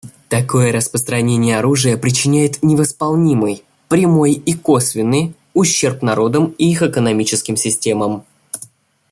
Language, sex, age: Russian, male, under 19